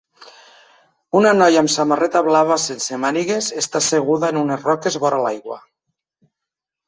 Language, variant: Catalan, Nord-Occidental